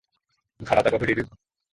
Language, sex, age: Japanese, male, 19-29